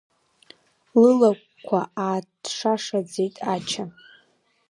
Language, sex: Abkhazian, female